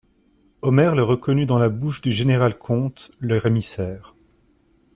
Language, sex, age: French, male, 30-39